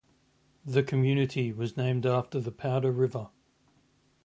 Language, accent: English, Australian English